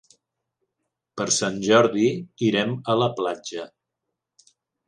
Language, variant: Catalan, Central